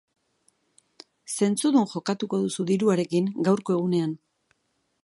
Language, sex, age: Basque, female, 40-49